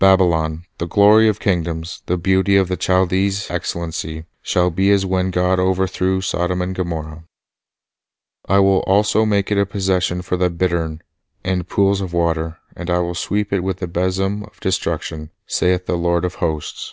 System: none